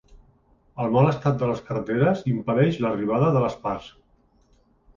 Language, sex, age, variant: Catalan, male, 50-59, Central